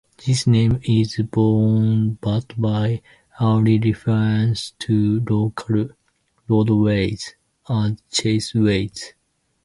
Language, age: English, 19-29